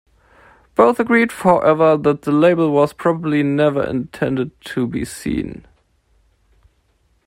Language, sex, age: English, male, 19-29